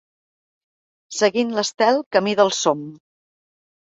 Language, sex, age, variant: Catalan, female, 50-59, Central